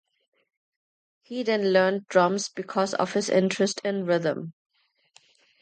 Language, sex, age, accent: English, female, under 19, United States English